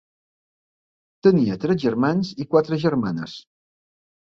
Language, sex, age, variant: Catalan, male, 60-69, Balear